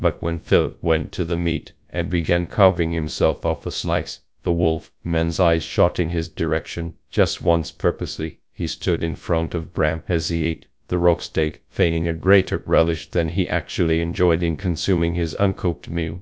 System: TTS, GradTTS